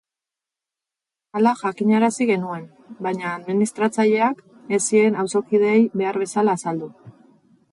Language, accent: Basque, Erdialdekoa edo Nafarra (Gipuzkoa, Nafarroa)